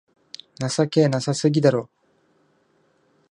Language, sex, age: Japanese, male, 19-29